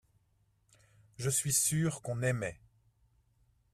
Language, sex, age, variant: French, male, 50-59, Français de métropole